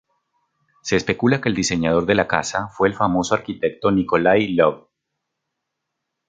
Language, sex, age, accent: Spanish, male, 30-39, Andino-Pacífico: Colombia, Perú, Ecuador, oeste de Bolivia y Venezuela andina